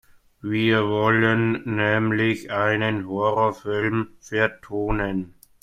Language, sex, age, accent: German, male, 19-29, Deutschland Deutsch